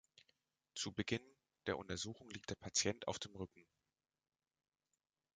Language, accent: German, Deutschland Deutsch